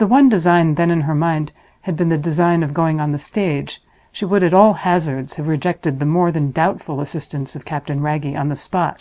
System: none